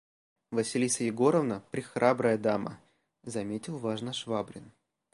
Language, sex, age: Russian, male, 30-39